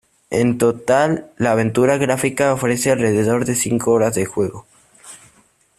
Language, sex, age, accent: Spanish, male, under 19, México